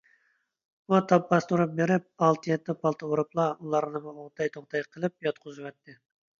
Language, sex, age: Uyghur, male, 30-39